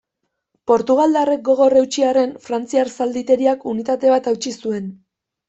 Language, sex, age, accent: Basque, female, under 19, Erdialdekoa edo Nafarra (Gipuzkoa, Nafarroa)